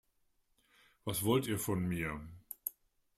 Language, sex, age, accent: German, male, 60-69, Deutschland Deutsch